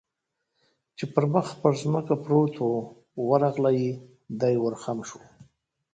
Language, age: Pashto, 40-49